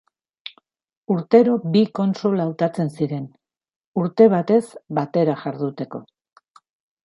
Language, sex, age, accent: Basque, female, 60-69, Erdialdekoa edo Nafarra (Gipuzkoa, Nafarroa)